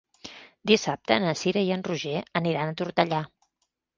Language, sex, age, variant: Catalan, female, 50-59, Central